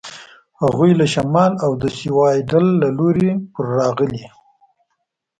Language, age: Pashto, under 19